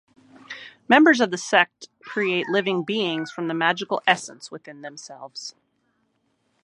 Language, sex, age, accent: English, female, 30-39, United States English